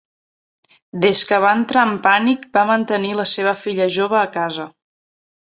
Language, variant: Catalan, Central